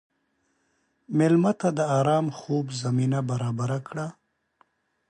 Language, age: Pashto, 30-39